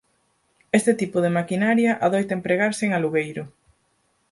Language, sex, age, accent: Galician, female, 19-29, Normativo (estándar)